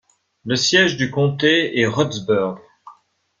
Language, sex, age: French, male, 50-59